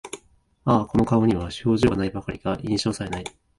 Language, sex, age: Japanese, male, 19-29